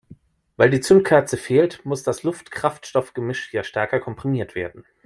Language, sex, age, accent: German, male, 30-39, Deutschland Deutsch